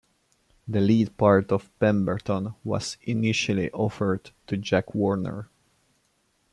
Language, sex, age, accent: English, male, 19-29, England English